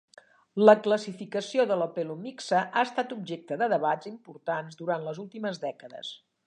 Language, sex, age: Catalan, female, 60-69